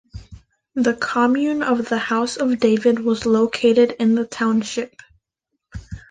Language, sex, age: English, female, under 19